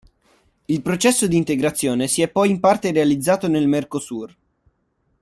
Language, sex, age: Italian, male, 19-29